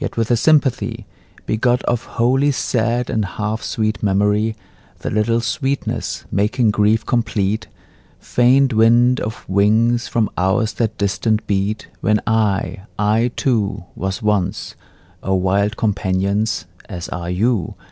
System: none